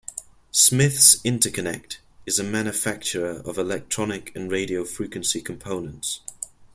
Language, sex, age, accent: English, male, under 19, England English